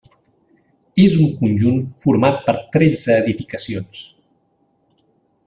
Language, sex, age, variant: Catalan, male, 50-59, Central